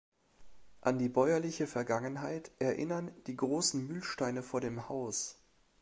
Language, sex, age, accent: German, male, 40-49, Deutschland Deutsch